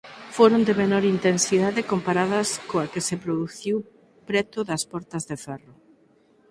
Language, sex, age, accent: Galician, female, 50-59, Normativo (estándar)